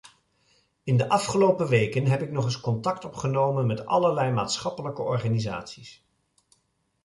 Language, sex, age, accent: Dutch, male, 50-59, Nederlands Nederlands